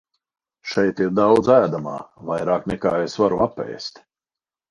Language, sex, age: Latvian, male, 50-59